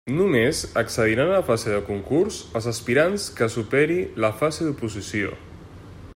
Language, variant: Catalan, Central